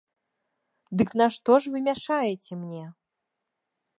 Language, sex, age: Belarusian, female, 19-29